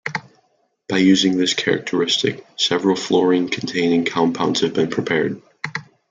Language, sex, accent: English, male, United States English